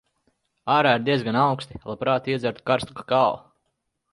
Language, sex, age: Latvian, male, 30-39